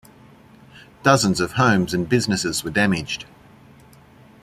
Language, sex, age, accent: English, male, 50-59, Australian English